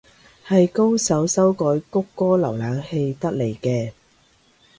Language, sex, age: Cantonese, female, 30-39